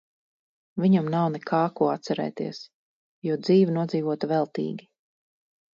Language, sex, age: Latvian, female, 40-49